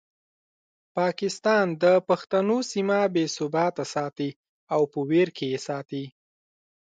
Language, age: Pashto, 19-29